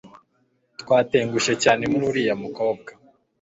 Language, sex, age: Kinyarwanda, male, 19-29